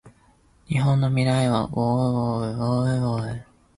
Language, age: Japanese, 19-29